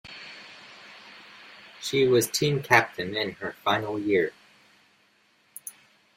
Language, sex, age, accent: English, male, 19-29, United States English